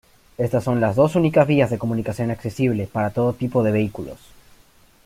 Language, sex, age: Spanish, male, under 19